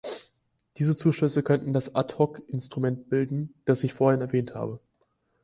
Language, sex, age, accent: German, male, 19-29, Deutschland Deutsch